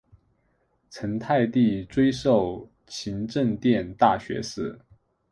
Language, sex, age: Chinese, male, 30-39